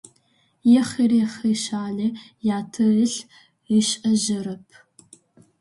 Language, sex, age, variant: Adyghe, female, under 19, Адыгабзэ (Кирил, пстэумэ зэдыряе)